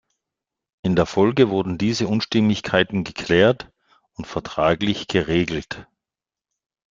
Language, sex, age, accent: German, male, 50-59, Österreichisches Deutsch